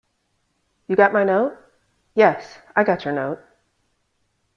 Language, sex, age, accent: English, female, 40-49, United States English